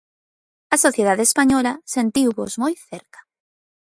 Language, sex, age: Galician, female, 30-39